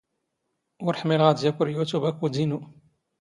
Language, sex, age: Standard Moroccan Tamazight, male, 30-39